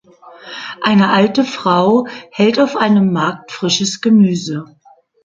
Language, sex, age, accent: German, female, 50-59, Deutschland Deutsch